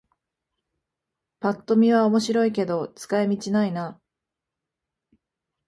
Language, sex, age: Japanese, female, 30-39